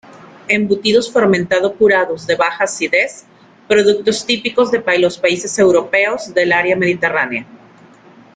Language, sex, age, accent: Spanish, female, 30-39, México